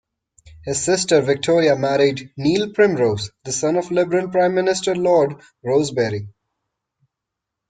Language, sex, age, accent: English, male, 19-29, India and South Asia (India, Pakistan, Sri Lanka)